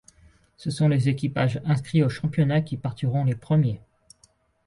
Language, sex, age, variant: French, male, 30-39, Français de métropole